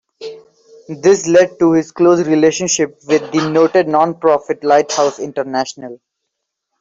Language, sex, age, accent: English, male, 19-29, India and South Asia (India, Pakistan, Sri Lanka)